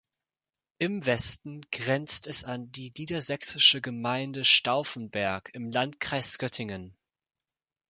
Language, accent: German, Deutschland Deutsch